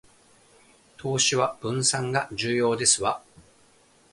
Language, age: Japanese, 40-49